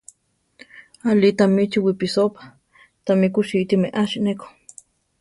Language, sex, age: Central Tarahumara, female, 30-39